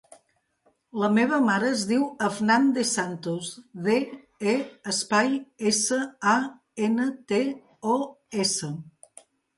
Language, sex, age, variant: Catalan, female, 60-69, Central